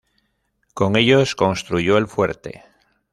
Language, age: Spanish, 30-39